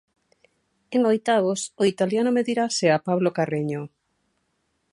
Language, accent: Galician, Normativo (estándar)